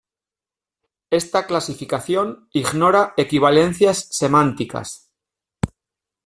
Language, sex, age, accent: Spanish, male, 40-49, España: Norte peninsular (Asturias, Castilla y León, Cantabria, País Vasco, Navarra, Aragón, La Rioja, Guadalajara, Cuenca)